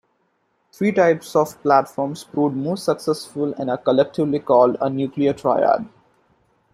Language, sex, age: English, male, 19-29